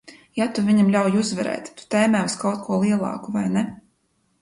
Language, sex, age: Latvian, female, 19-29